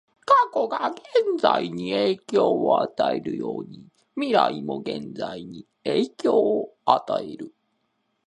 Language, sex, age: Japanese, male, 19-29